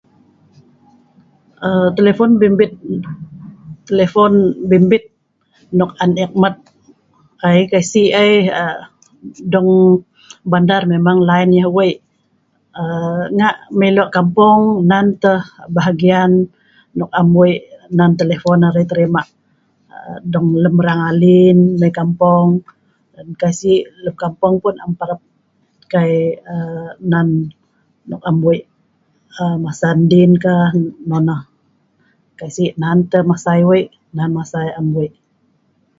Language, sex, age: Sa'ban, female, 50-59